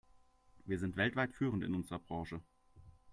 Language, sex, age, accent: German, male, 19-29, Deutschland Deutsch